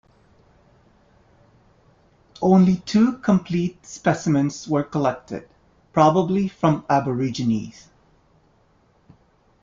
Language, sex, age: English, male, 50-59